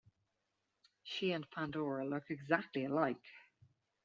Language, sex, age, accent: English, female, 40-49, Irish English